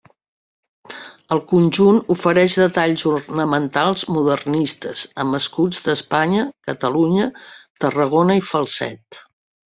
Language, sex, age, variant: Catalan, female, 60-69, Central